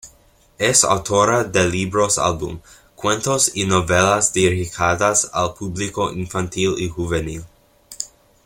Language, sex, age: Spanish, male, under 19